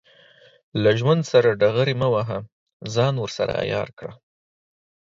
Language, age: Pashto, 30-39